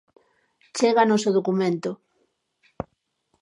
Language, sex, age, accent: Galician, female, 40-49, Oriental (común en zona oriental)